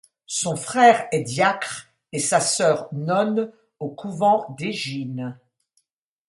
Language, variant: French, Français de métropole